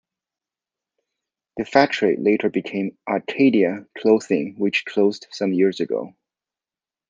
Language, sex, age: English, male, 40-49